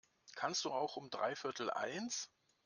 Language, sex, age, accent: German, male, 60-69, Deutschland Deutsch